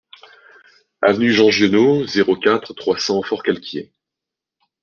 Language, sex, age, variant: French, male, 19-29, Français de métropole